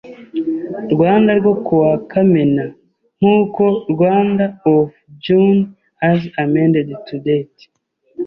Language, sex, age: Kinyarwanda, male, 30-39